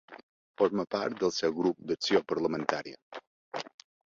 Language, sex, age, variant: Catalan, male, 50-59, Balear